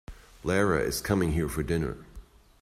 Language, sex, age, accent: English, male, 30-39, United States English